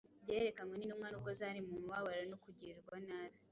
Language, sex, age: Kinyarwanda, female, 19-29